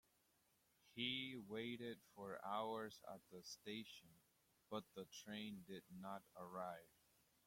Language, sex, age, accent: English, male, 30-39, United States English